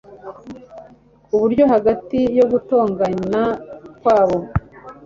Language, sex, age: Kinyarwanda, female, 40-49